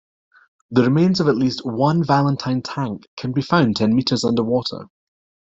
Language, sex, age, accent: English, male, 40-49, Scottish English